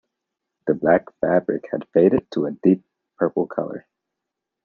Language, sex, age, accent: English, male, 30-39, United States English